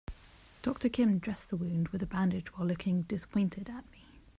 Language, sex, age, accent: English, female, 30-39, England English